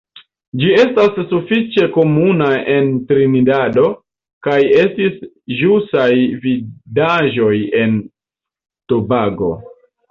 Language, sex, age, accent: Esperanto, male, 19-29, Internacia